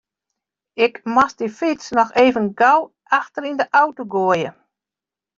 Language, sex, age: Western Frisian, female, 60-69